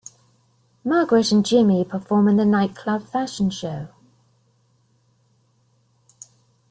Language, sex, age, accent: English, female, 50-59, England English